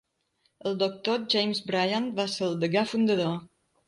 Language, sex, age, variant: Catalan, female, 50-59, Balear